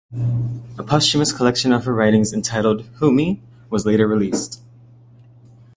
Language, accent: English, United States English